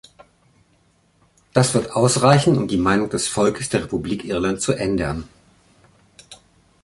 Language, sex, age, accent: German, male, 50-59, Deutschland Deutsch